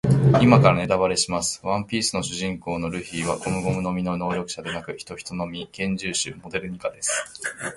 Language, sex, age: Japanese, male, 30-39